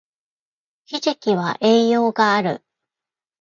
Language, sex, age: Japanese, female, 50-59